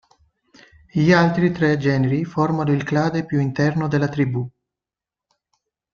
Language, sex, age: Italian, male, 19-29